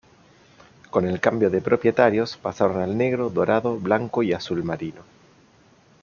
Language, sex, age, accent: Spanish, male, 30-39, Rioplatense: Argentina, Uruguay, este de Bolivia, Paraguay